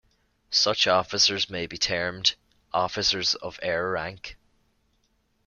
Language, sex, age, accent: English, male, 30-39, Irish English